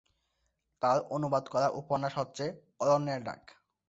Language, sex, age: Bengali, male, 19-29